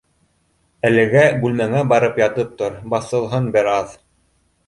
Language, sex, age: Bashkir, male, 19-29